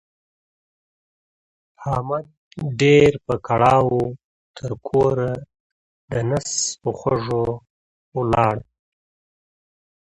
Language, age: Pashto, 30-39